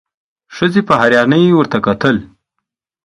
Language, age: Pashto, 19-29